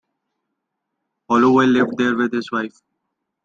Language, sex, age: English, male, 19-29